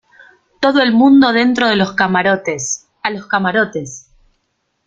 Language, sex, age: Spanish, female, 30-39